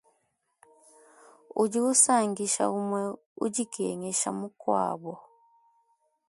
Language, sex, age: Luba-Lulua, female, 19-29